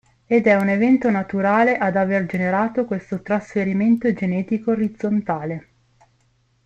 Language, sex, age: Italian, female, 19-29